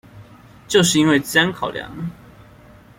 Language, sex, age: Chinese, male, 19-29